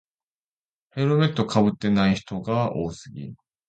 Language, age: Japanese, 30-39